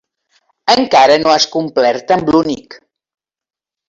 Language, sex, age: Catalan, female, 70-79